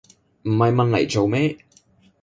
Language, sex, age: Cantonese, male, 19-29